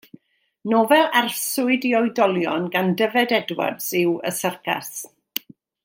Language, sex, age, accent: Welsh, female, 60-69, Y Deyrnas Unedig Cymraeg